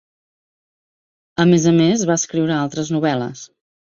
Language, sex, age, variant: Catalan, female, 30-39, Central